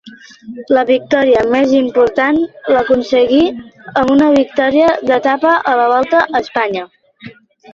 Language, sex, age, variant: Catalan, male, 30-39, Central